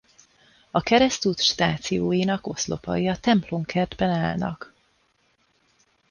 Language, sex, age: Hungarian, female, 30-39